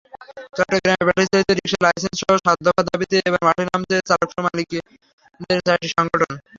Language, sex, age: Bengali, male, under 19